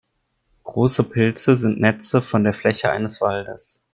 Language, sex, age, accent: German, male, 30-39, Deutschland Deutsch